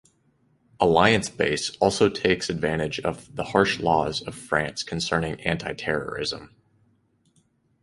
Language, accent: English, United States English